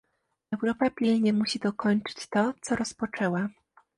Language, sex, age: Polish, female, 19-29